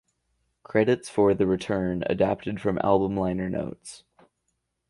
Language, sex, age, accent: English, male, under 19, Canadian English